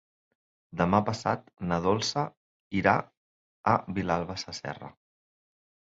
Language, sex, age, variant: Catalan, male, 30-39, Central